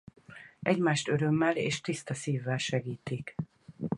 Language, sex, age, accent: Hungarian, female, 40-49, budapesti